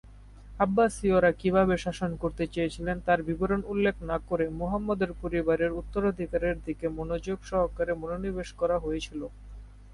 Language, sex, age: Bengali, male, under 19